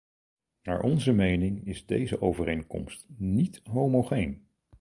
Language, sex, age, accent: Dutch, male, 60-69, Nederlands Nederlands